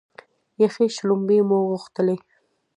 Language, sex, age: Pashto, female, 19-29